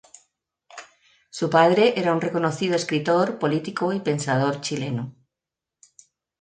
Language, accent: Spanish, España: Centro-Sur peninsular (Madrid, Toledo, Castilla-La Mancha)